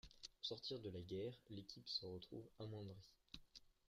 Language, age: French, under 19